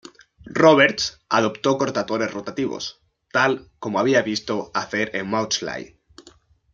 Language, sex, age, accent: Spanish, male, 19-29, España: Norte peninsular (Asturias, Castilla y León, Cantabria, País Vasco, Navarra, Aragón, La Rioja, Guadalajara, Cuenca)